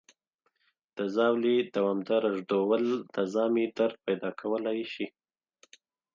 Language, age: Pashto, 40-49